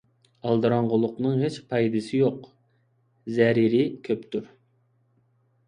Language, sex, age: Uyghur, male, 19-29